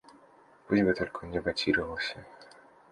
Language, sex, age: Russian, male, 19-29